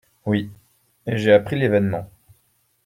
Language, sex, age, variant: French, male, 19-29, Français de métropole